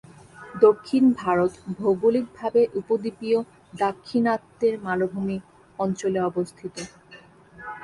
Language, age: Bengali, 19-29